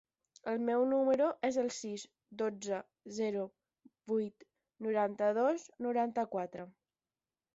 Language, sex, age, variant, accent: Catalan, female, under 19, Balear, balear